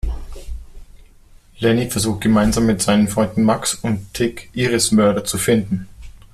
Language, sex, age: German, male, 30-39